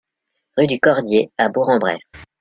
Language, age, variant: French, 19-29, Français de métropole